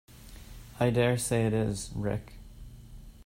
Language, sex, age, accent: English, male, 30-39, Canadian English